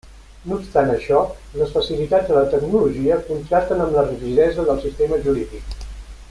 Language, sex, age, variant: Catalan, male, 60-69, Central